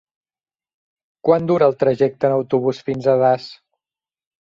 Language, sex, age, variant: Catalan, male, 30-39, Central